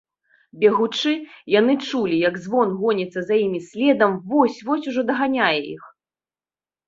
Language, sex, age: Belarusian, female, 30-39